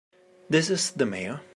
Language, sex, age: English, male, 19-29